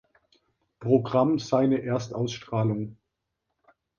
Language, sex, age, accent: German, male, 50-59, Deutschland Deutsch; Süddeutsch